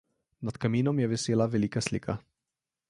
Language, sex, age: Slovenian, male, 19-29